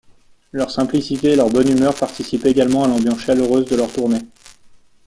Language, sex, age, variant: French, male, 19-29, Français de métropole